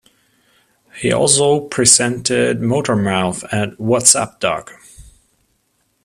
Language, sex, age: English, male, 30-39